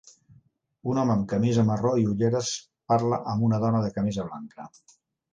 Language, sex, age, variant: Catalan, male, 60-69, Central